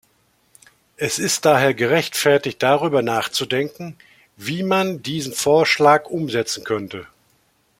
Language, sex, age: German, male, 60-69